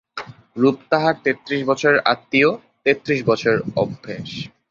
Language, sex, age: Bengali, male, 19-29